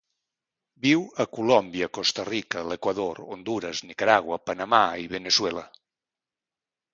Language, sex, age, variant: Catalan, male, 60-69, Central